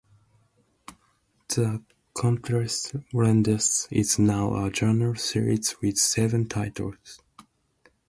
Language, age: English, 19-29